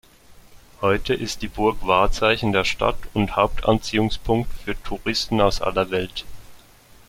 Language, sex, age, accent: German, male, 30-39, Schweizerdeutsch